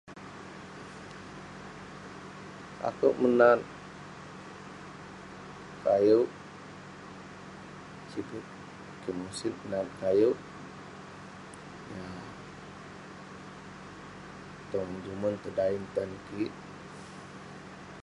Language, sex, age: Western Penan, male, 19-29